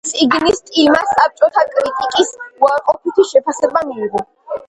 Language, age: Georgian, under 19